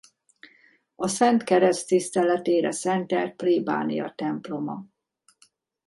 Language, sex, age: Hungarian, female, 50-59